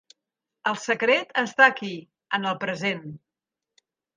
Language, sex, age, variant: Catalan, female, 50-59, Central